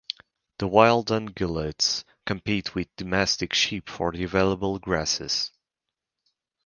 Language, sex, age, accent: English, male, 19-29, United States English